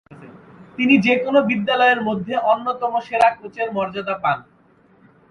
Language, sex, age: Bengali, male, 30-39